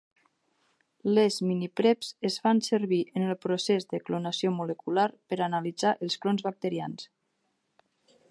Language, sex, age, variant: Catalan, female, 30-39, Nord-Occidental